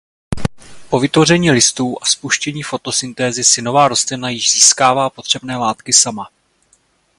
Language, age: Czech, 30-39